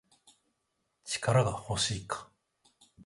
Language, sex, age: Japanese, male, 30-39